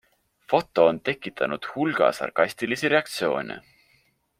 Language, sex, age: Estonian, male, 19-29